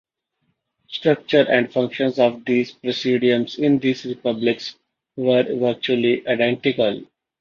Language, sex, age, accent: English, male, 19-29, India and South Asia (India, Pakistan, Sri Lanka)